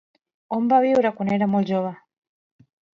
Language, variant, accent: Catalan, Central, central